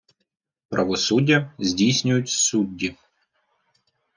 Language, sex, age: Ukrainian, male, 30-39